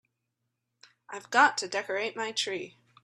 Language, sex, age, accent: English, female, 30-39, United States English